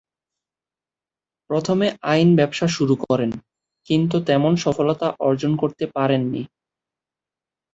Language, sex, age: Bengali, male, 19-29